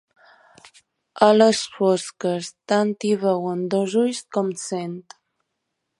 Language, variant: Catalan, Balear